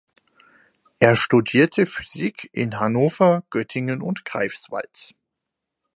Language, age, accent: German, 19-29, Deutschland Deutsch